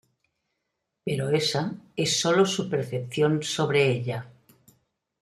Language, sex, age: Spanish, female, 70-79